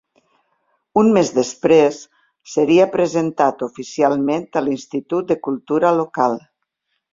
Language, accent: Catalan, valencià